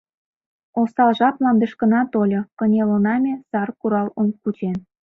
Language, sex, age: Mari, female, 19-29